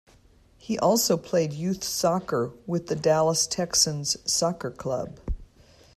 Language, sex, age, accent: English, female, 60-69, United States English